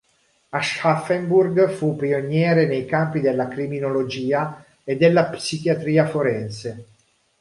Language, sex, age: Italian, male, 40-49